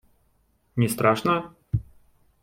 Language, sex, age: Russian, male, 30-39